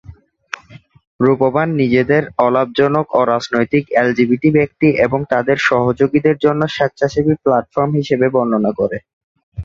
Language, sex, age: Bengali, male, 19-29